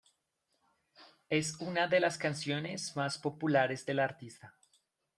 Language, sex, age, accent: Spanish, male, 30-39, Andino-Pacífico: Colombia, Perú, Ecuador, oeste de Bolivia y Venezuela andina